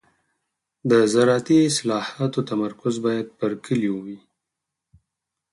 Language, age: Pashto, 30-39